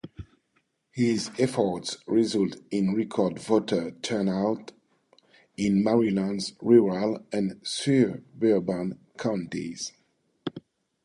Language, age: English, 50-59